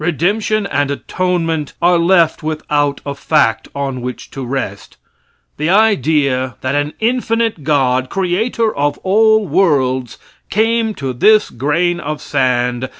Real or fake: real